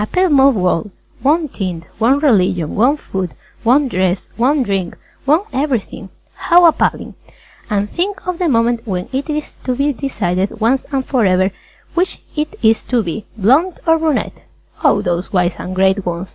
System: none